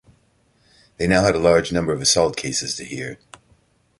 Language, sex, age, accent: English, male, 40-49, United States English